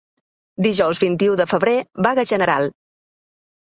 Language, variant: Catalan, Balear